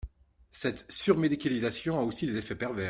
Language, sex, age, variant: French, male, 50-59, Français de métropole